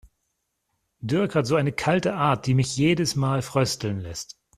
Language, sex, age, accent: German, male, 40-49, Deutschland Deutsch